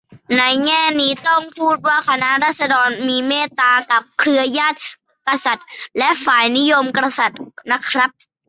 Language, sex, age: Thai, male, 30-39